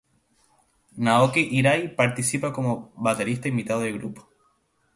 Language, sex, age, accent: Spanish, male, 19-29, España: Islas Canarias